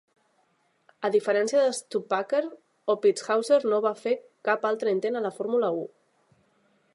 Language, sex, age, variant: Catalan, female, 30-39, Central